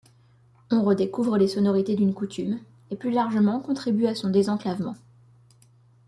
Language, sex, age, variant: French, female, 19-29, Français de métropole